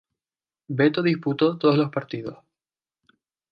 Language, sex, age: Spanish, female, 19-29